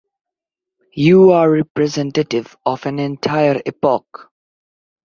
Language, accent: English, India and South Asia (India, Pakistan, Sri Lanka)